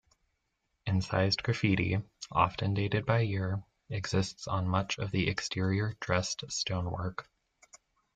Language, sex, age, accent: English, male, 19-29, United States English